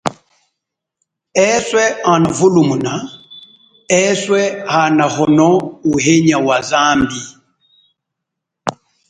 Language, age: Chokwe, 40-49